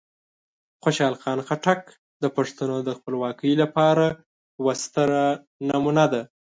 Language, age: Pashto, 19-29